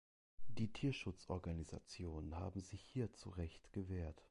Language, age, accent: German, under 19, Deutschland Deutsch